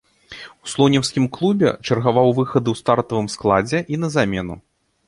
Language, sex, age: Belarusian, male, 30-39